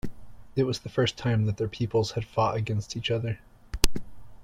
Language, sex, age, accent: English, male, 30-39, United States English